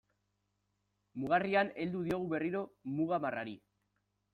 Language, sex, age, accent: Basque, male, 19-29, Mendebalekoa (Araba, Bizkaia, Gipuzkoako mendebaleko herri batzuk)